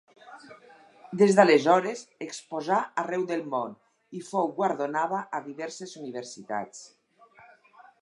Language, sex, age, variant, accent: Catalan, female, 60-69, Nord-Occidental, nord-occidental